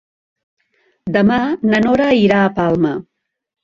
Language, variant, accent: Catalan, Central, central